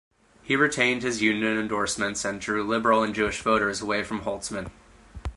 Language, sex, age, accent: English, male, 19-29, United States English